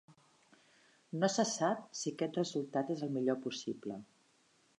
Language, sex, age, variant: Catalan, female, 50-59, Central